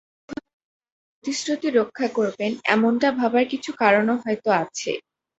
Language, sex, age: Bengali, female, under 19